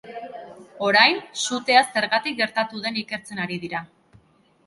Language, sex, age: Basque, female, 30-39